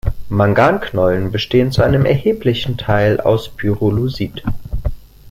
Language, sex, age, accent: German, male, 19-29, Deutschland Deutsch